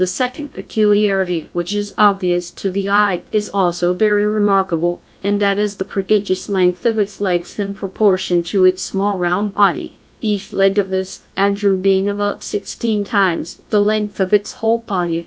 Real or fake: fake